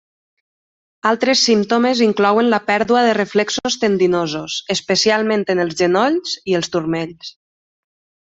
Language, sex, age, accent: Catalan, female, 30-39, valencià